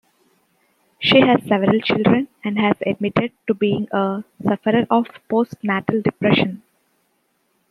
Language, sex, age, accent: English, female, 19-29, United States English